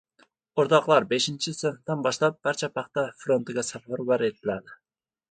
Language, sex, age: Uzbek, male, 19-29